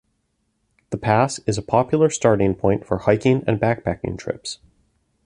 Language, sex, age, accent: English, male, 30-39, United States English